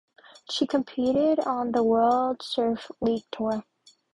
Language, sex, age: English, female, under 19